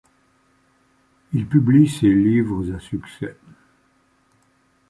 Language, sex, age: French, male, 70-79